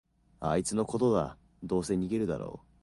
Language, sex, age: Japanese, male, under 19